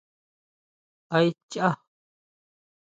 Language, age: Huautla Mazatec, 30-39